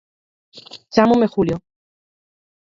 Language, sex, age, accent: Galician, female, 30-39, Central (gheada)